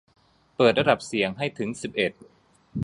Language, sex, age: Thai, male, 30-39